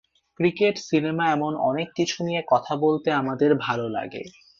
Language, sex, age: Bengali, male, 19-29